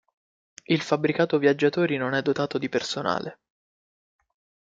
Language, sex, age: Italian, male, 19-29